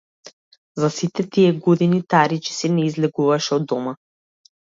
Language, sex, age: Macedonian, female, 30-39